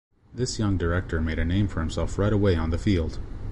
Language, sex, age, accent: English, male, 30-39, United States English